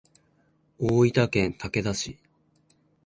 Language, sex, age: Japanese, female, 19-29